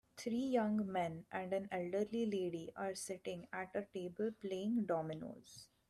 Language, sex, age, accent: English, female, 19-29, India and South Asia (India, Pakistan, Sri Lanka)